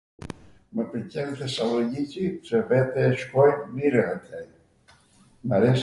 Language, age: Arvanitika Albanian, 70-79